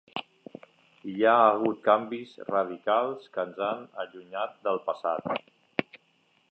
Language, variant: Catalan, Septentrional